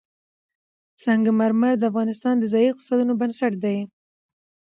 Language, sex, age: Pashto, female, 19-29